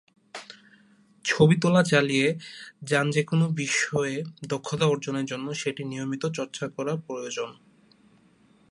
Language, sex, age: Bengali, male, 19-29